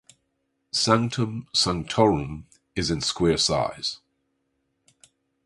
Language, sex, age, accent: English, male, 60-69, Canadian English